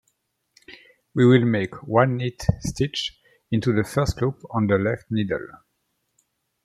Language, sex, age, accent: English, male, 40-49, England English